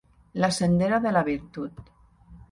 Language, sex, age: Catalan, female, 50-59